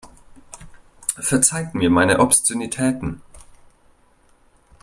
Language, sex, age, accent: German, male, 30-39, Deutschland Deutsch